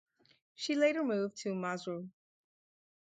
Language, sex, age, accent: English, female, 50-59, United States English